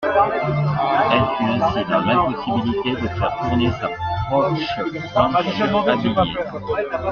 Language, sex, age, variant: French, male, 40-49, Français de métropole